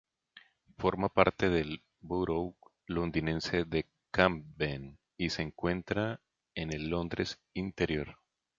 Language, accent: Spanish, Andino-Pacífico: Colombia, Perú, Ecuador, oeste de Bolivia y Venezuela andina